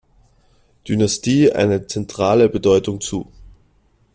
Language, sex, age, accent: German, male, 19-29, Österreichisches Deutsch